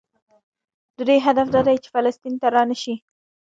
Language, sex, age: Pashto, female, 19-29